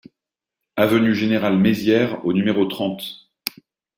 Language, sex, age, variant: French, male, 50-59, Français de métropole